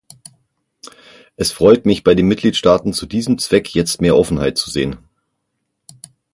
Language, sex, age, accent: German, male, 40-49, Deutschland Deutsch; Österreichisches Deutsch